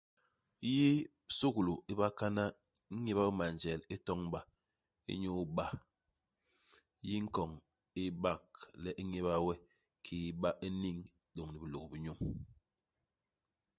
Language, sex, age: Basaa, male, 50-59